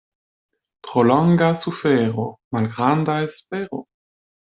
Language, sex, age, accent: Esperanto, male, 19-29, Internacia